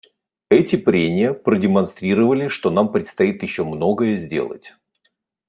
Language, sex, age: Russian, male, 40-49